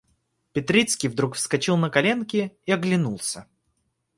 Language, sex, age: Russian, male, under 19